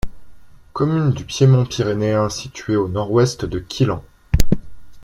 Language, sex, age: French, male, 30-39